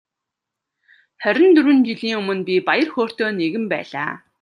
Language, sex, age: Mongolian, female, 30-39